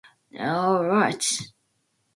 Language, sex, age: English, female, 19-29